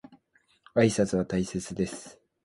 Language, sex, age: Japanese, male, 19-29